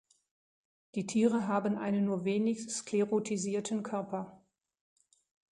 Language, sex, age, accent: German, female, 60-69, Deutschland Deutsch